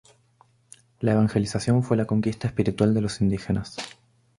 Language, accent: Spanish, Rioplatense: Argentina, Uruguay, este de Bolivia, Paraguay